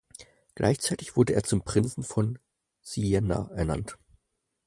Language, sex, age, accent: German, male, 30-39, Deutschland Deutsch